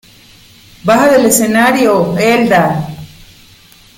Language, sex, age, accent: Spanish, female, 40-49, Caribe: Cuba, Venezuela, Puerto Rico, República Dominicana, Panamá, Colombia caribeña, México caribeño, Costa del golfo de México